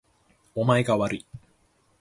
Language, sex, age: Japanese, male, under 19